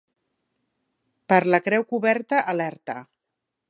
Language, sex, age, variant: Catalan, female, 40-49, Central